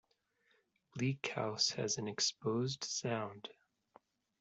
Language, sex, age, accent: English, male, 30-39, United States English